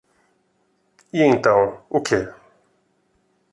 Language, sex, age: Portuguese, male, 40-49